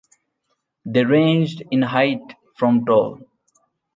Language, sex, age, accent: English, male, 19-29, India and South Asia (India, Pakistan, Sri Lanka)